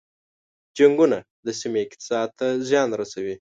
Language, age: Pashto, 19-29